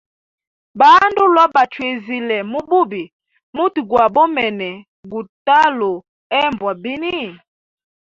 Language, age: Hemba, 30-39